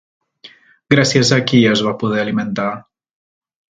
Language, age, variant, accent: Catalan, 30-39, Central, central